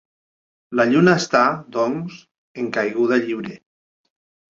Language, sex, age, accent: Catalan, male, 30-39, valencià